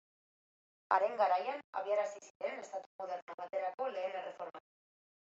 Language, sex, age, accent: Basque, female, 19-29, Mendebalekoa (Araba, Bizkaia, Gipuzkoako mendebaleko herri batzuk)